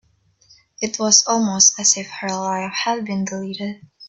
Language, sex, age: English, female, under 19